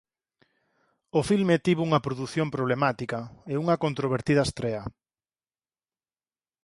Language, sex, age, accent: Galician, male, 40-49, Normativo (estándar)